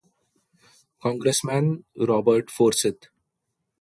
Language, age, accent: English, 19-29, India and South Asia (India, Pakistan, Sri Lanka)